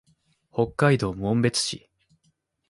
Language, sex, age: Japanese, male, 19-29